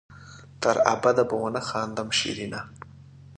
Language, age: Pashto, 30-39